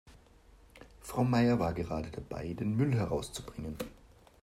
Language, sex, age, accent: German, male, 50-59, Österreichisches Deutsch